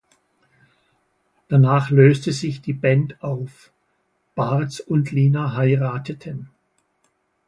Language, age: German, 70-79